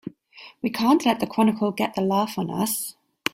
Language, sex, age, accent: English, female, 30-39, England English